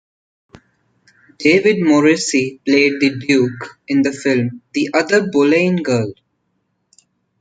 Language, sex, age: English, male, under 19